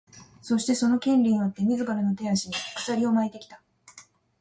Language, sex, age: Japanese, female, 50-59